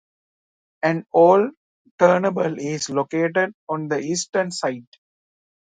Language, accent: English, India and South Asia (India, Pakistan, Sri Lanka)